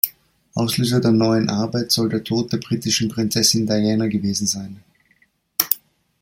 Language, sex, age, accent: German, male, 40-49, Österreichisches Deutsch